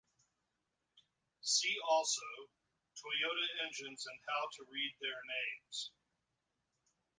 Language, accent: English, United States English